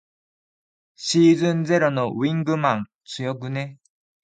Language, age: Japanese, 19-29